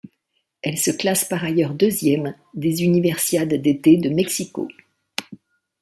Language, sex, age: French, female, 60-69